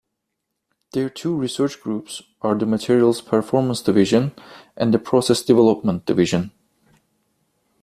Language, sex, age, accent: English, male, 19-29, United States English